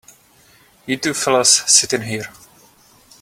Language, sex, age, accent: English, male, 30-39, United States English